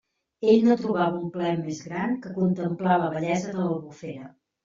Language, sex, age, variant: Catalan, female, 50-59, Central